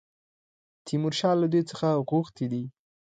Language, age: Pashto, 19-29